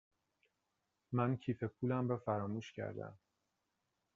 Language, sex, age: Persian, male, 30-39